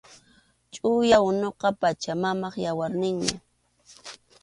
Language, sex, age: Arequipa-La Unión Quechua, female, 30-39